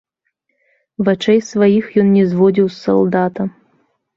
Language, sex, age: Belarusian, female, 19-29